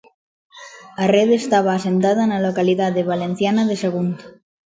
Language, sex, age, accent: Galician, female, 40-49, Central (gheada)